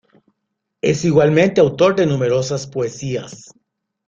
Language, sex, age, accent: Spanish, male, 50-59, América central